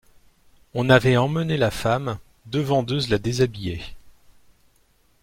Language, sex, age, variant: French, male, 30-39, Français de métropole